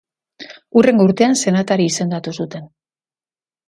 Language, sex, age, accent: Basque, female, 50-59, Mendebalekoa (Araba, Bizkaia, Gipuzkoako mendebaleko herri batzuk)